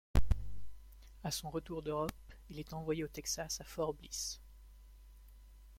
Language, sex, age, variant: French, male, 19-29, Français de métropole